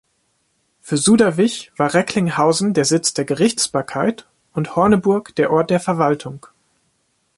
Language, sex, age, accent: German, male, 19-29, Deutschland Deutsch